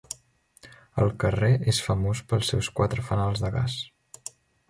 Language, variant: Catalan, Central